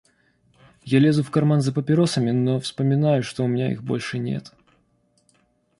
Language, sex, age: Russian, male, 30-39